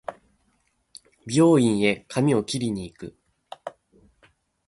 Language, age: Japanese, 19-29